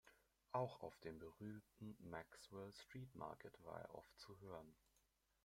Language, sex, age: German, male, under 19